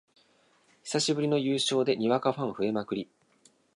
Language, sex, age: Japanese, male, 19-29